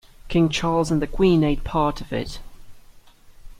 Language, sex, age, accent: English, male, 19-29, England English